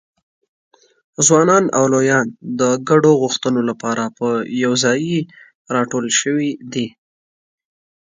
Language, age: Pashto, under 19